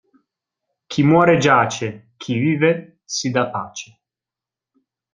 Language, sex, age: Italian, male, 19-29